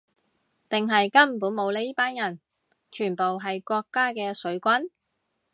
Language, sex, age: Cantonese, female, 19-29